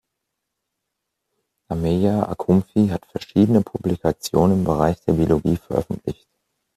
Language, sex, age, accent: German, male, 40-49, Deutschland Deutsch